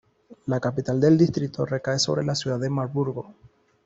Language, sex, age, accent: Spanish, male, 30-39, Caribe: Cuba, Venezuela, Puerto Rico, República Dominicana, Panamá, Colombia caribeña, México caribeño, Costa del golfo de México